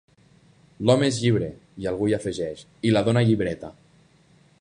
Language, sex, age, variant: Catalan, male, 19-29, Nord-Occidental